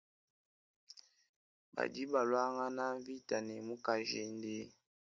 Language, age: Luba-Lulua, 19-29